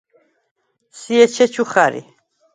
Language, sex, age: Svan, female, 70-79